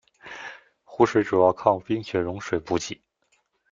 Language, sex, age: Chinese, male, 19-29